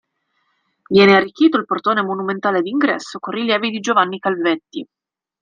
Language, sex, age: Italian, female, 19-29